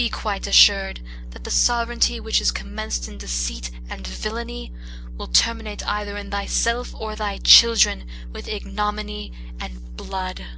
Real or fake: real